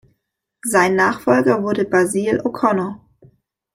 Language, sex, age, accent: German, female, 19-29, Deutschland Deutsch